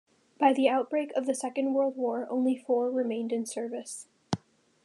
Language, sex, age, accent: English, female, under 19, United States English